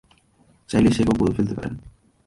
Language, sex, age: Bengali, male, 19-29